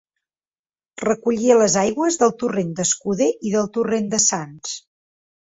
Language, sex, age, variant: Catalan, female, 19-29, Central